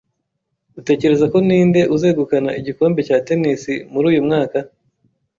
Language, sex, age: Kinyarwanda, male, 30-39